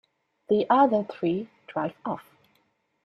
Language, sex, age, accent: English, female, 19-29, Singaporean English